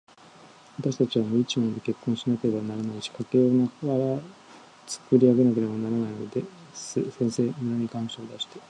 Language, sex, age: Japanese, male, 40-49